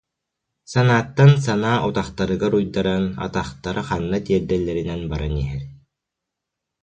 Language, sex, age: Yakut, male, 19-29